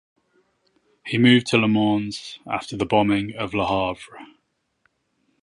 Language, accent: English, England English